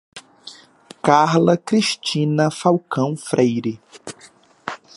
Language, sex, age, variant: Portuguese, male, 19-29, Portuguese (Brasil)